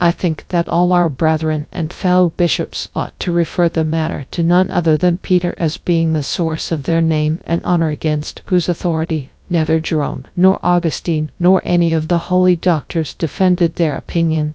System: TTS, GradTTS